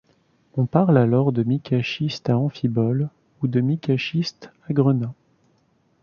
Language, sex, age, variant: French, male, 30-39, Français de métropole